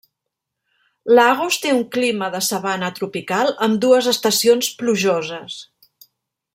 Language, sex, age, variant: Catalan, female, 50-59, Central